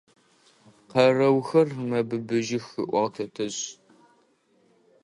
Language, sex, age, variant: Adyghe, male, under 19, Адыгабзэ (Кирил, пстэумэ зэдыряе)